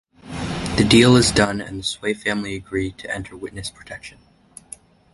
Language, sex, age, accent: English, male, under 19, United States English